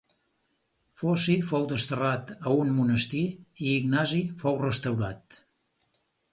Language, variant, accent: Catalan, Central, central; Empordanès